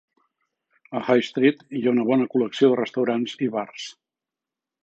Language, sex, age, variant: Catalan, male, 60-69, Central